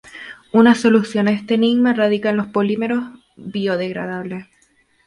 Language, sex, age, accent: Spanish, female, 19-29, España: Islas Canarias